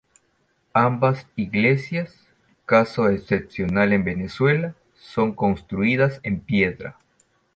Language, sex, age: Spanish, male, 50-59